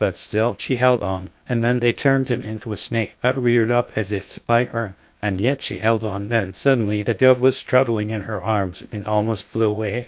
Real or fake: fake